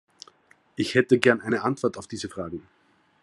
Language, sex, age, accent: German, male, 30-39, Österreichisches Deutsch